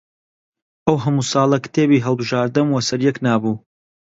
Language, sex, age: Central Kurdish, male, 19-29